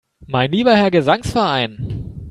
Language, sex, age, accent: German, male, 19-29, Deutschland Deutsch